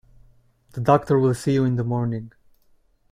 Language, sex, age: English, male, 19-29